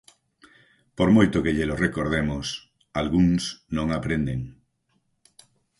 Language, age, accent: Galician, 50-59, Oriental (común en zona oriental)